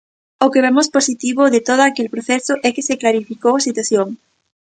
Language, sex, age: Galician, female, 19-29